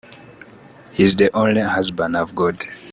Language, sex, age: English, male, 19-29